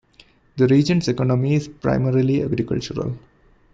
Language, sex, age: English, male, 19-29